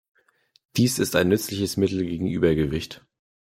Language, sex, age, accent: German, male, 19-29, Deutschland Deutsch